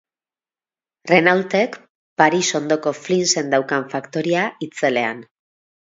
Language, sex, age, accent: Basque, female, 30-39, Mendebalekoa (Araba, Bizkaia, Gipuzkoako mendebaleko herri batzuk)